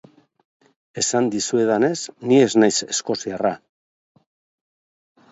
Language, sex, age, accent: Basque, male, 50-59, Mendebalekoa (Araba, Bizkaia, Gipuzkoako mendebaleko herri batzuk)